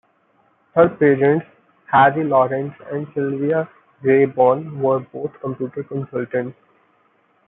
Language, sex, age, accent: English, male, 19-29, India and South Asia (India, Pakistan, Sri Lanka)